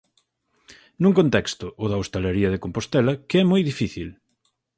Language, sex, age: Galician, male, 30-39